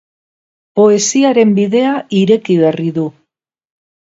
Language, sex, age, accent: Basque, female, 60-69, Mendebalekoa (Araba, Bizkaia, Gipuzkoako mendebaleko herri batzuk)